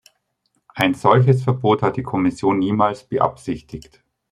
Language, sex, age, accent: German, male, 40-49, Deutschland Deutsch